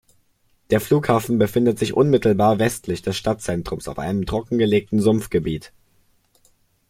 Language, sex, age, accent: German, male, under 19, Deutschland Deutsch